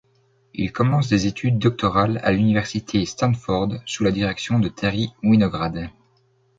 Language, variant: French, Français de métropole